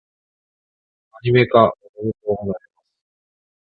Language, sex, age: Japanese, male, 40-49